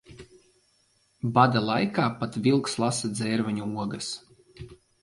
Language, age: Latvian, 40-49